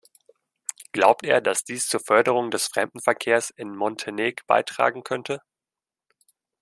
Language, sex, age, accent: German, male, 19-29, Deutschland Deutsch